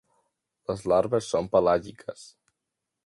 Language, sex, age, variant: Catalan, male, under 19, Central